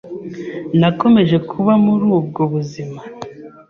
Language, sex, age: Kinyarwanda, male, 30-39